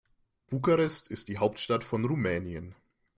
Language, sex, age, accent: German, male, 19-29, Deutschland Deutsch